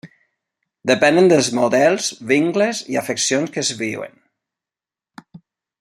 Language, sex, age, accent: Catalan, male, 40-49, valencià